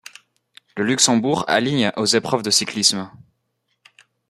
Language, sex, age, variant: French, male, 19-29, Français de métropole